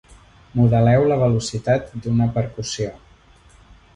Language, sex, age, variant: Catalan, male, 40-49, Central